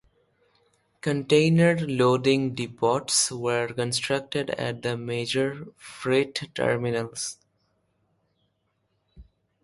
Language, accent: English, India and South Asia (India, Pakistan, Sri Lanka)